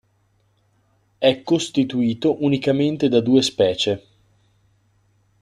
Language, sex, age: Italian, male, 19-29